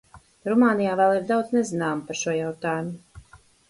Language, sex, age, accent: Latvian, female, 40-49, Dzimtā valoda